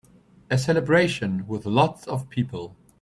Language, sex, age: English, male, 30-39